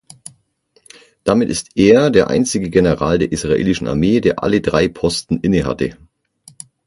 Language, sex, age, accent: German, male, 40-49, Deutschland Deutsch; Österreichisches Deutsch